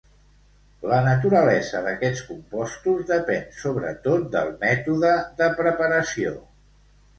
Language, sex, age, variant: Catalan, male, 60-69, Central